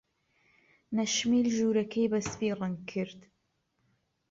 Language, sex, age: Central Kurdish, female, 19-29